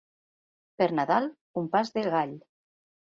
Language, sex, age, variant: Catalan, female, 50-59, Septentrional